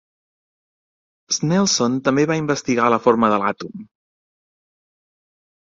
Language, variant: Catalan, Central